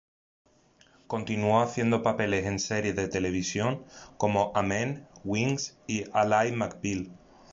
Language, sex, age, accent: Spanish, male, 19-29, España: Sur peninsular (Andalucia, Extremadura, Murcia)